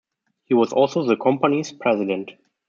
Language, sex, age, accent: English, male, 30-39, England English